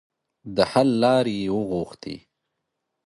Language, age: Pashto, 30-39